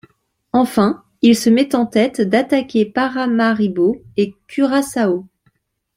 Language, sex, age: French, male, 19-29